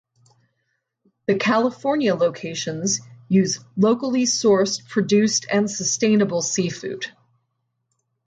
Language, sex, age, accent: English, female, 30-39, United States English